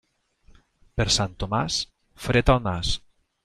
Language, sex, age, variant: Catalan, male, 40-49, Nord-Occidental